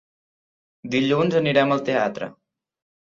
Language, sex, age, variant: Catalan, male, under 19, Central